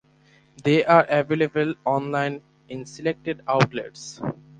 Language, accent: English, India and South Asia (India, Pakistan, Sri Lanka)